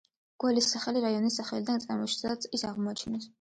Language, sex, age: Georgian, female, 19-29